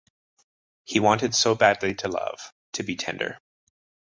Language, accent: English, Canadian English